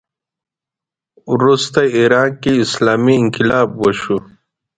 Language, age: Pashto, 30-39